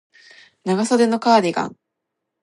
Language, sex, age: Japanese, female, 19-29